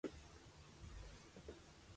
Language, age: Spanish, 30-39